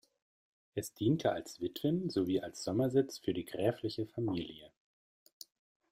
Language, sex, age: German, male, 30-39